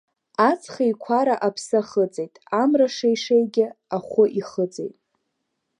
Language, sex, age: Abkhazian, female, under 19